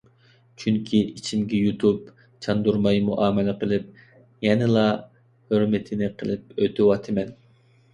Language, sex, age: Uyghur, male, 19-29